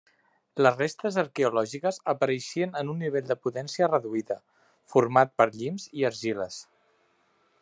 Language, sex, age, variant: Catalan, male, 30-39, Central